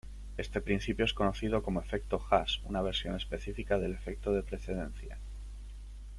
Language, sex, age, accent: Spanish, male, 19-29, España: Sur peninsular (Andalucia, Extremadura, Murcia)